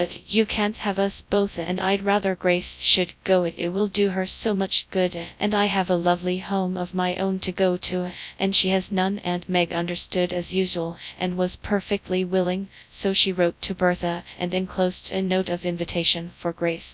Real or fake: fake